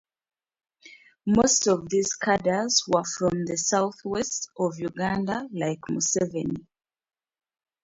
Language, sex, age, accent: English, female, 30-39, United States English